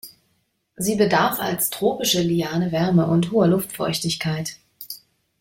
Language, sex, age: German, female, 30-39